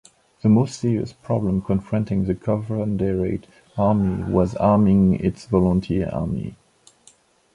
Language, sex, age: English, male, 40-49